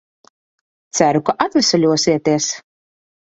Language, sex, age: Latvian, female, 19-29